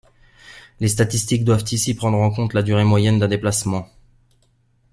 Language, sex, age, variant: French, male, 30-39, Français de métropole